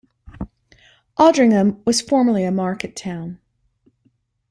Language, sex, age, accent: English, female, 50-59, United States English